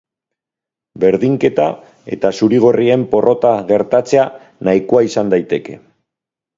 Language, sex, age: Basque, male, 40-49